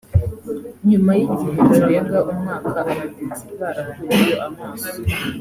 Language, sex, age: Kinyarwanda, female, under 19